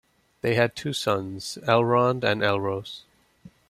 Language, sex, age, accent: English, male, 19-29, United States English